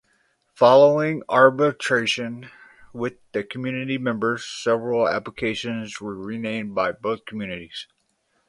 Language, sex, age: English, male, 30-39